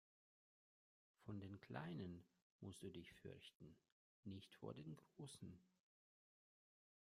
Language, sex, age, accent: German, male, 40-49, Russisch Deutsch